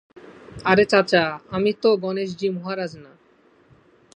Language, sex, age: Bengali, male, under 19